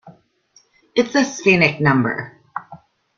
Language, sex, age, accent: English, female, 40-49, United States English